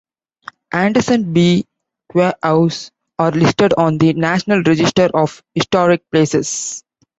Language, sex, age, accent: English, male, 19-29, India and South Asia (India, Pakistan, Sri Lanka)